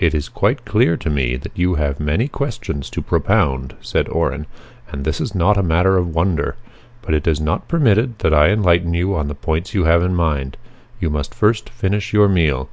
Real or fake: real